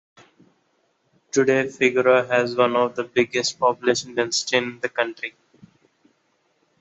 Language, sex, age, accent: English, male, 19-29, England English